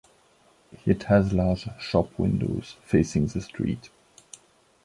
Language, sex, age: English, male, 40-49